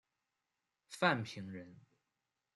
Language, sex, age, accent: Chinese, male, 19-29, 出生地：河南省